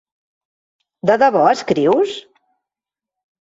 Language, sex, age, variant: Catalan, female, 30-39, Central